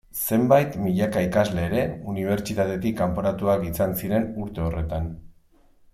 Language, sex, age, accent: Basque, male, 30-39, Mendebalekoa (Araba, Bizkaia, Gipuzkoako mendebaleko herri batzuk)